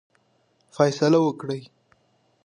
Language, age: Pashto, 19-29